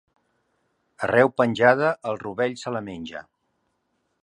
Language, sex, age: Catalan, male, 60-69